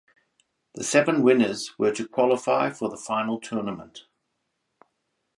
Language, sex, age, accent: English, male, 50-59, Australian English